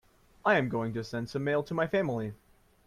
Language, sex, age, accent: English, male, 19-29, United States English